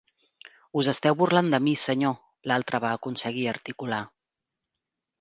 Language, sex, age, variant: Catalan, female, 40-49, Central